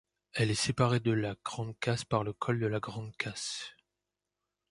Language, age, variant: French, 40-49, Français de métropole